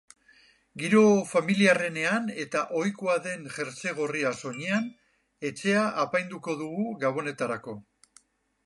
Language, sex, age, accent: Basque, male, 60-69, Erdialdekoa edo Nafarra (Gipuzkoa, Nafarroa)